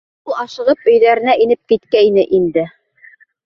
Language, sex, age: Bashkir, female, 30-39